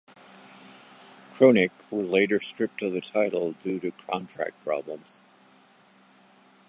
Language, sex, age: English, male, 70-79